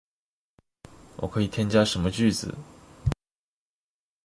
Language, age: Chinese, 19-29